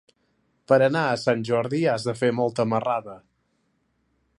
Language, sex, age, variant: Catalan, male, 19-29, Central